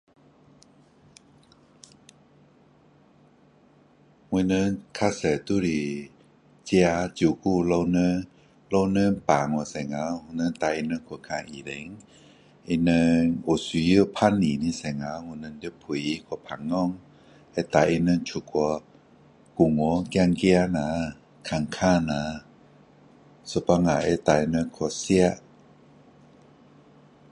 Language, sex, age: Min Dong Chinese, male, 50-59